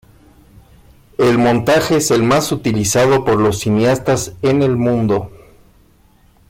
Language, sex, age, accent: Spanish, male, 40-49, México